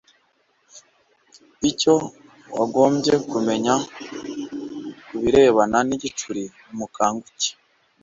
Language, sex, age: Kinyarwanda, male, 40-49